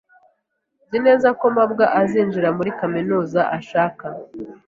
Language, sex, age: Kinyarwanda, female, 19-29